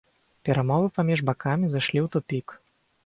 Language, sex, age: Belarusian, male, 19-29